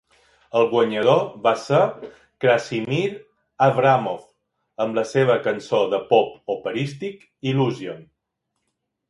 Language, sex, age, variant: Catalan, male, 40-49, Balear